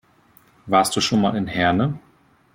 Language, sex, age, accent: German, male, 30-39, Deutschland Deutsch